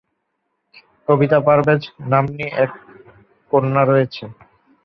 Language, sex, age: Bengali, male, 19-29